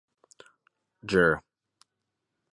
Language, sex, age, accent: English, male, under 19, United States English